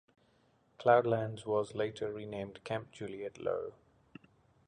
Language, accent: English, Australian English; England English; India and South Asia (India, Pakistan, Sri Lanka)